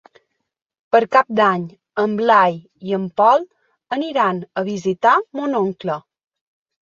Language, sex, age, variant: Catalan, female, 30-39, Balear